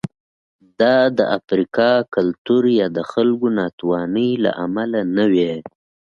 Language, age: Pashto, 19-29